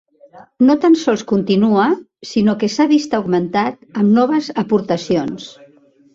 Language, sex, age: Catalan, female, 60-69